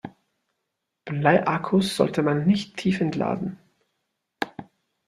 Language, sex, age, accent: German, male, 19-29, Österreichisches Deutsch